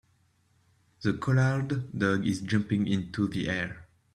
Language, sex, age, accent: English, male, 19-29, England English